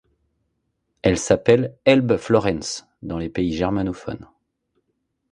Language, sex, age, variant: French, male, 40-49, Français de métropole